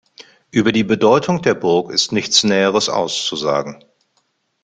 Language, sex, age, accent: German, male, 50-59, Deutschland Deutsch